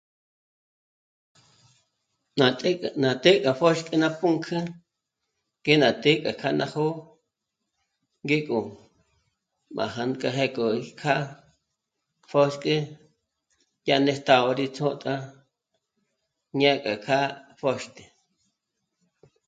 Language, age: Michoacán Mazahua, 19-29